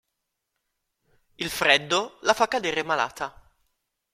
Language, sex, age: Italian, male, 30-39